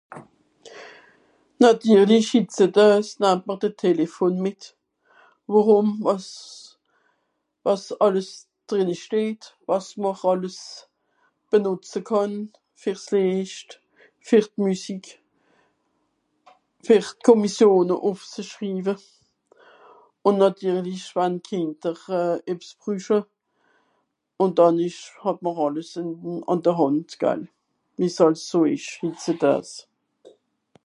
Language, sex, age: Swiss German, female, 50-59